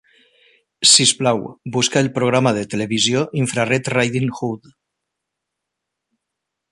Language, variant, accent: Catalan, Valencià central, valencià